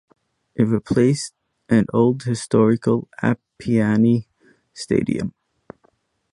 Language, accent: English, United States English